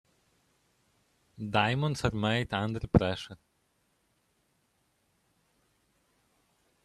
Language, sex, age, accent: English, male, 19-29, England English